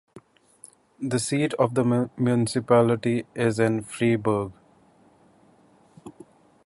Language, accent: English, India and South Asia (India, Pakistan, Sri Lanka)